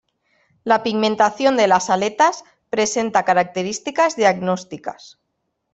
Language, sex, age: Spanish, female, 19-29